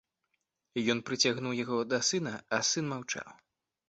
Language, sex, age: Belarusian, male, 19-29